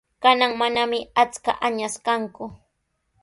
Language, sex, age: Sihuas Ancash Quechua, female, 19-29